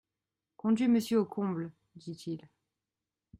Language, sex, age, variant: French, female, 19-29, Français de métropole